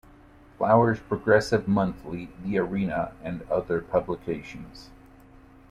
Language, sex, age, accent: English, male, 40-49, United States English